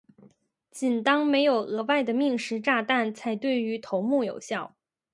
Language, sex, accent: Chinese, female, 出生地：吉林省